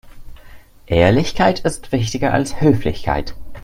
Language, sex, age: German, male, 19-29